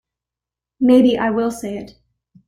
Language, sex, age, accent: English, female, under 19, Canadian English